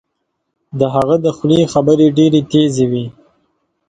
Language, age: Pashto, under 19